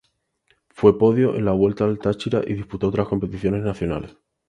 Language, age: Spanish, 19-29